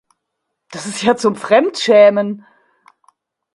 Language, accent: German, Deutschland Deutsch